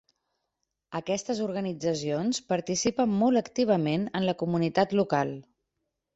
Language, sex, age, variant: Catalan, female, 40-49, Central